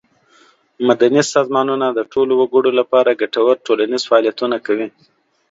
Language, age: Pashto, 30-39